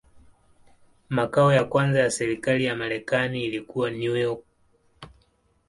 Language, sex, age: Swahili, male, 19-29